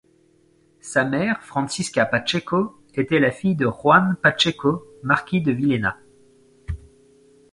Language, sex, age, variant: French, male, 30-39, Français de métropole